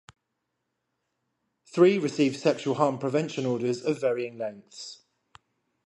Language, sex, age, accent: English, male, 30-39, England English